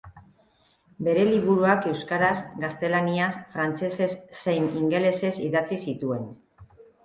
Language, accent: Basque, Mendebalekoa (Araba, Bizkaia, Gipuzkoako mendebaleko herri batzuk)